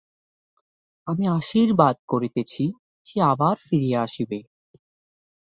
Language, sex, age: Bengali, male, 19-29